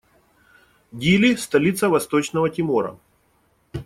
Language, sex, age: Russian, male, 40-49